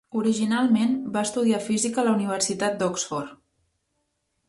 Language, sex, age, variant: Catalan, female, 19-29, Central